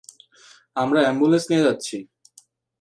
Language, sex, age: Bengali, male, 19-29